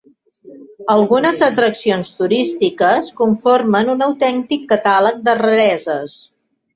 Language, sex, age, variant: Catalan, female, 50-59, Central